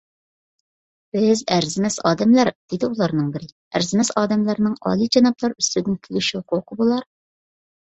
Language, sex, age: Uyghur, female, 30-39